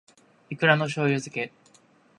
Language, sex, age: Japanese, male, 19-29